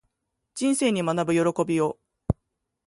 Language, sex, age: Japanese, female, 19-29